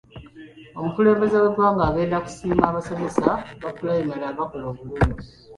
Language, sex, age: Ganda, male, 19-29